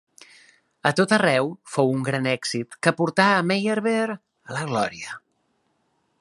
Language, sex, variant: Catalan, male, Central